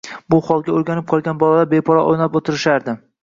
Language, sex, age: Uzbek, male, 19-29